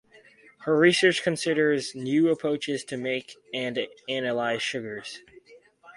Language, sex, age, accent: English, male, under 19, United States English